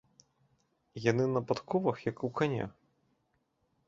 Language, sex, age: Belarusian, male, 30-39